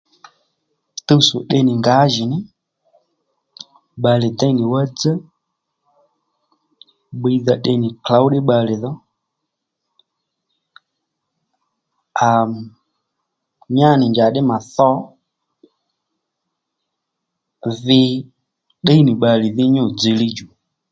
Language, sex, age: Lendu, male, 30-39